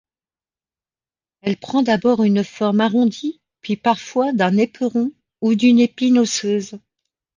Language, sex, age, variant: French, female, 50-59, Français de métropole